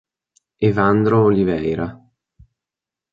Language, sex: Italian, male